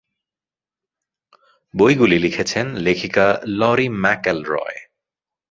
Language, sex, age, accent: Bengali, male, 30-39, চলিত